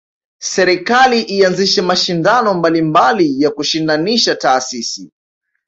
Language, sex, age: Swahili, male, 19-29